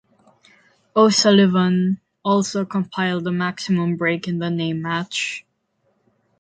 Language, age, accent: English, under 19, Filipino